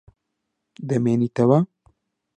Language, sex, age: Central Kurdish, male, 19-29